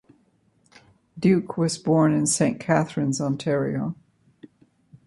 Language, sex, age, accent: English, female, 70-79, United States English